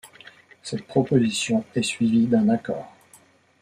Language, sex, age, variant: French, male, 40-49, Français de métropole